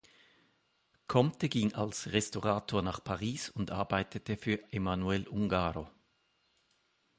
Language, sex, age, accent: German, male, 50-59, Schweizerdeutsch